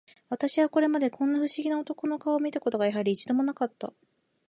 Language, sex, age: Japanese, female, 19-29